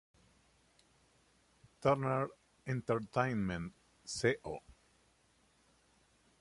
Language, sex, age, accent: Spanish, male, 60-69, Caribe: Cuba, Venezuela, Puerto Rico, República Dominicana, Panamá, Colombia caribeña, México caribeño, Costa del golfo de México